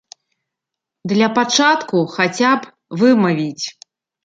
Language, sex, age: Belarusian, female, 40-49